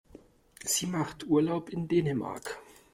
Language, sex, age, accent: German, male, 19-29, Deutschland Deutsch